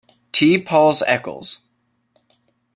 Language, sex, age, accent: English, male, under 19, United States English